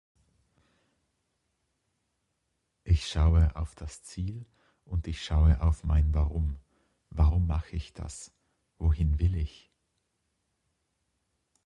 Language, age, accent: German, 40-49, Österreichisches Deutsch